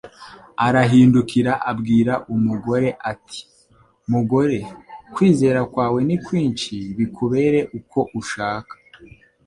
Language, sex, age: Kinyarwanda, male, 19-29